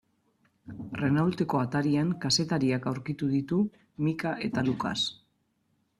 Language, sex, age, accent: Basque, female, 40-49, Mendebalekoa (Araba, Bizkaia, Gipuzkoako mendebaleko herri batzuk)